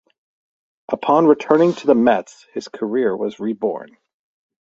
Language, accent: English, Canadian English